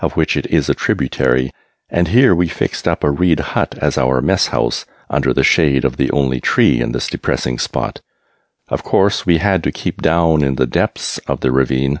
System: none